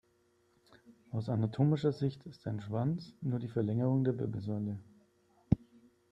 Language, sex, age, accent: German, male, 30-39, Deutschland Deutsch